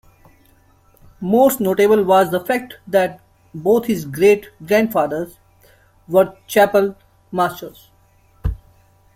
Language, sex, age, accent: English, male, 30-39, New Zealand English